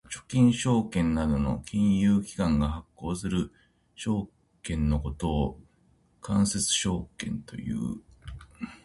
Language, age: Japanese, 40-49